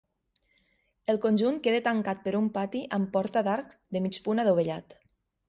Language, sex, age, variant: Catalan, female, 30-39, Nord-Occidental